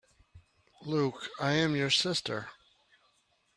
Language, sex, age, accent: English, male, 30-39, United States English